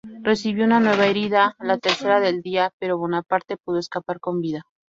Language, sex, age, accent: Spanish, female, 30-39, México